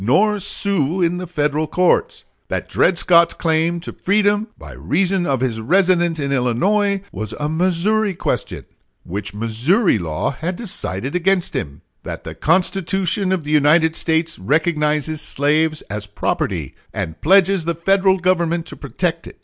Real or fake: real